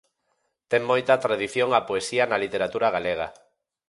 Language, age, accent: Galician, 40-49, Normativo (estándar)